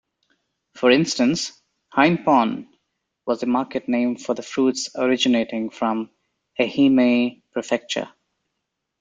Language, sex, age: English, male, 30-39